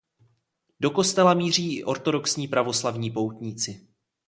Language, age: Czech, 19-29